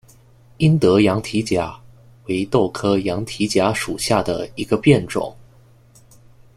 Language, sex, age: Chinese, male, 19-29